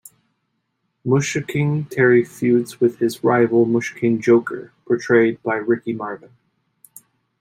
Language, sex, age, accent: English, male, 30-39, United States English